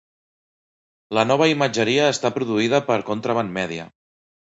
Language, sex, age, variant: Catalan, male, 40-49, Central